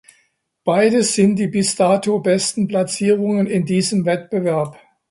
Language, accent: German, Deutschland Deutsch